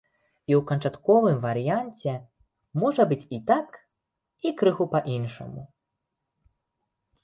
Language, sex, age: Belarusian, male, 19-29